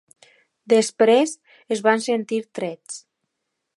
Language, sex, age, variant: Catalan, female, under 19, Alacantí